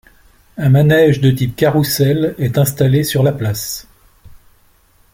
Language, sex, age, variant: French, male, 60-69, Français de métropole